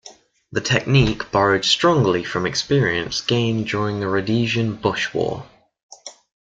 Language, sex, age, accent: English, male, under 19, England English